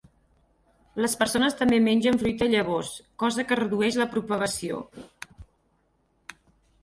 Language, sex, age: Catalan, female, 50-59